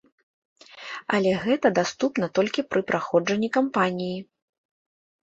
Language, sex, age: Belarusian, female, 30-39